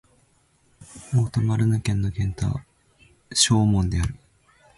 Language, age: Japanese, 19-29